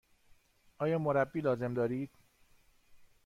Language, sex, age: Persian, male, 40-49